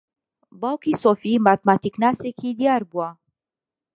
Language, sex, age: Central Kurdish, female, 30-39